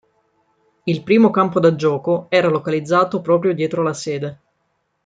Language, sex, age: Italian, female, 30-39